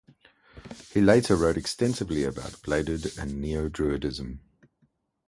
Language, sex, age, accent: English, male, 40-49, Southern African (South Africa, Zimbabwe, Namibia)